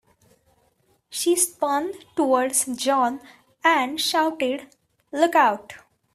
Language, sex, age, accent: English, female, 19-29, India and South Asia (India, Pakistan, Sri Lanka)